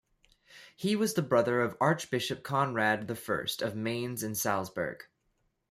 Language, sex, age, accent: English, male, 19-29, Canadian English